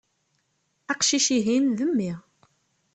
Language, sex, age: Kabyle, female, 30-39